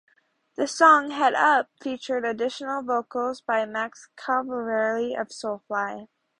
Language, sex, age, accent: English, female, under 19, United States English